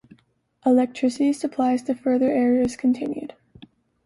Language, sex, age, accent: English, female, 19-29, United States English